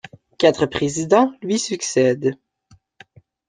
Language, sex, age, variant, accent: French, male, 19-29, Français d'Amérique du Nord, Français du Canada